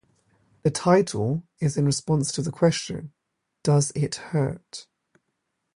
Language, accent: English, England English; London English